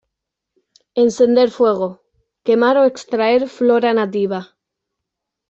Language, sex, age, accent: Spanish, female, under 19, España: Islas Canarias